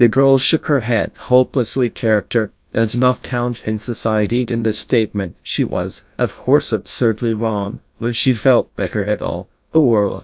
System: TTS, GlowTTS